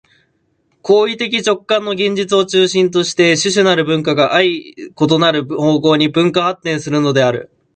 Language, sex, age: Japanese, male, 19-29